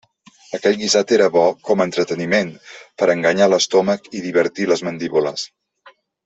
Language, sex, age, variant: Catalan, male, 50-59, Central